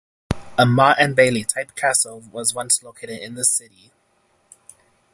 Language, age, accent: English, 19-29, United States English